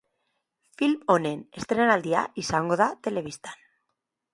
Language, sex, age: Basque, female, 19-29